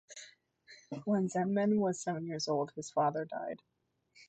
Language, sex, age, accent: English, female, under 19, United States English